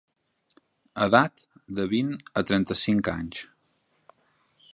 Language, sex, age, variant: Catalan, male, 30-39, Central